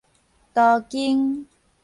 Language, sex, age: Min Nan Chinese, female, 40-49